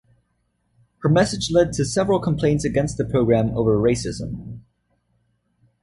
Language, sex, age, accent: English, male, under 19, United States English